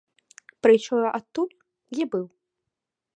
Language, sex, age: Belarusian, female, 19-29